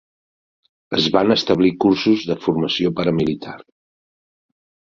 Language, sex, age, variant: Catalan, male, 50-59, Central